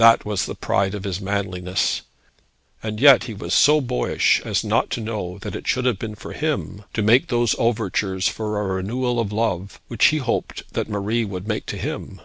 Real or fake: real